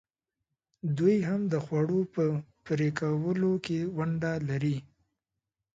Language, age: Pashto, 19-29